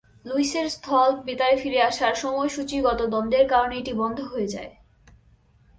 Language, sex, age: Bengali, female, 19-29